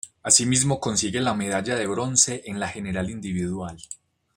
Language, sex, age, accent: Spanish, male, 19-29, Caribe: Cuba, Venezuela, Puerto Rico, República Dominicana, Panamá, Colombia caribeña, México caribeño, Costa del golfo de México